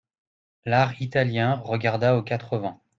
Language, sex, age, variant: French, male, 40-49, Français de métropole